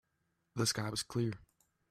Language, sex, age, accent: English, male, under 19, United States English